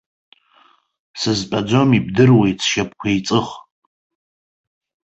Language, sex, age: Abkhazian, male, 30-39